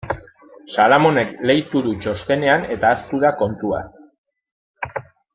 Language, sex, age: Basque, male, 30-39